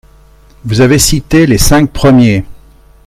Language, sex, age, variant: French, male, 60-69, Français de métropole